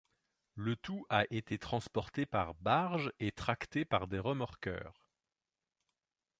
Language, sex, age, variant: French, male, 40-49, Français de métropole